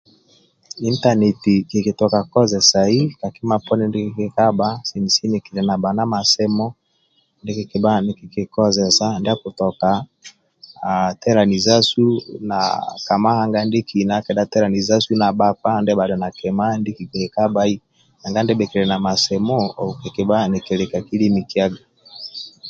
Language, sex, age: Amba (Uganda), male, 50-59